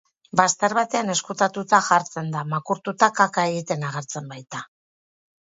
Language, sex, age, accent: Basque, female, 50-59, Mendebalekoa (Araba, Bizkaia, Gipuzkoako mendebaleko herri batzuk)